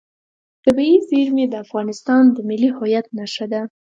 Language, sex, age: Pashto, female, under 19